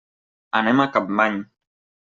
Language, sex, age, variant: Catalan, male, 19-29, Nord-Occidental